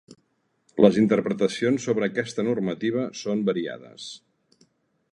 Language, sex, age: Catalan, male, 40-49